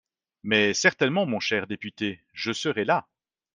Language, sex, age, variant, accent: French, male, 40-49, Français d'Europe, Français de Belgique